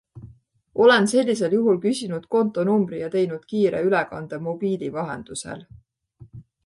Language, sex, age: Estonian, female, 30-39